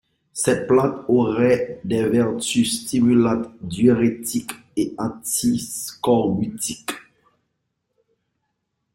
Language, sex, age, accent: French, male, 40-49, Français d’Haïti